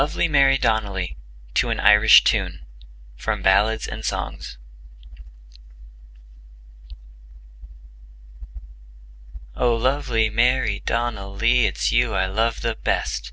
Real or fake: real